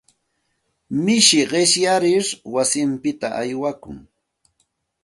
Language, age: Santa Ana de Tusi Pasco Quechua, 40-49